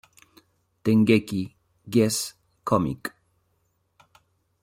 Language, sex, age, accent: Spanish, male, 40-49, Chileno: Chile, Cuyo